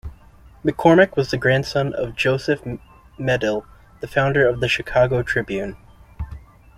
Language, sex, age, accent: English, male, 19-29, United States English